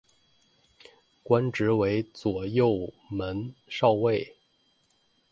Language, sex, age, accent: Chinese, male, 30-39, 出生地：广东省